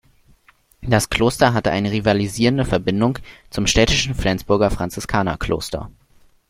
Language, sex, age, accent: German, male, under 19, Deutschland Deutsch